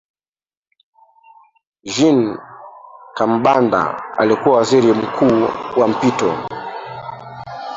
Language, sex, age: Swahili, male, 30-39